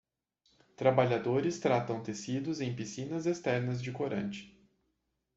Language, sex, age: Portuguese, male, 19-29